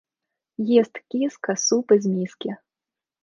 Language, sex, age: Russian, female, 19-29